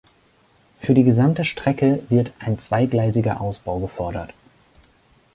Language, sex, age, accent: German, male, 19-29, Deutschland Deutsch